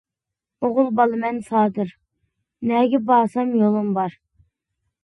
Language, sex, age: Uyghur, female, under 19